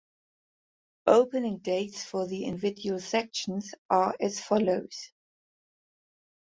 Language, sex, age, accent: English, female, 60-69, England English